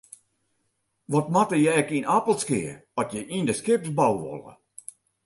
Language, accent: Western Frisian, Klaaifrysk